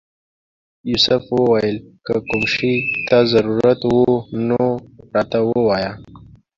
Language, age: Pashto, 19-29